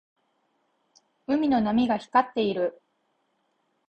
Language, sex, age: Japanese, female, 40-49